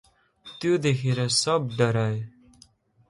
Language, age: Nepali, 19-29